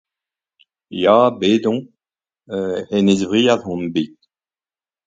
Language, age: Breton, 60-69